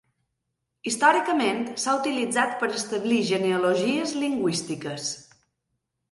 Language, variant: Catalan, Balear